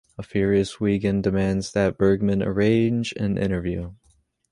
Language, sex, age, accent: English, male, under 19, United States English